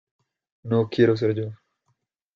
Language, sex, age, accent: Spanish, male, under 19, Andino-Pacífico: Colombia, Perú, Ecuador, oeste de Bolivia y Venezuela andina